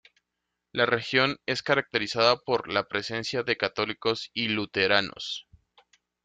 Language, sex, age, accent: Spanish, male, 30-39, Caribe: Cuba, Venezuela, Puerto Rico, República Dominicana, Panamá, Colombia caribeña, México caribeño, Costa del golfo de México